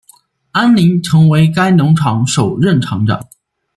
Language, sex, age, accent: Chinese, male, 19-29, 出生地：山西省